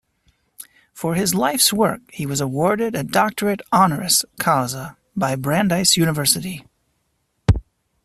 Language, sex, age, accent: English, male, 30-39, United States English